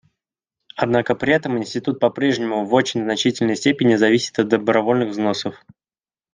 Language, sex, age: Russian, male, 19-29